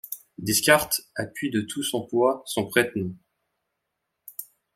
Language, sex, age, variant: French, male, 19-29, Français de métropole